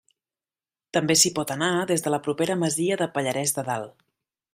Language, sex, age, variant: Catalan, female, 30-39, Central